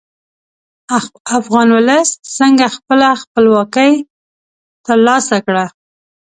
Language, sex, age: Pashto, female, 19-29